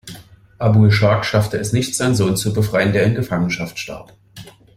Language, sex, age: German, male, 30-39